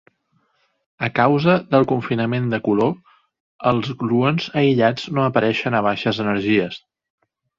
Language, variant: Catalan, Central